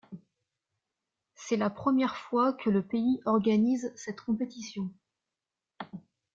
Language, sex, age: French, female, 30-39